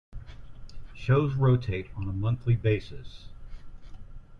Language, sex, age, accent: English, male, 50-59, United States English